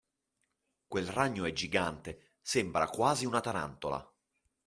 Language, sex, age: Italian, male, 50-59